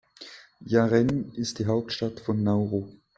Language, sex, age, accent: German, male, 30-39, Schweizerdeutsch